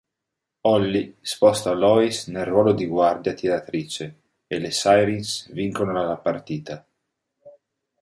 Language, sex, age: Italian, male, 30-39